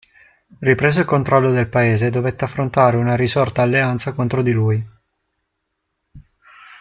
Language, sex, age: Italian, male, 19-29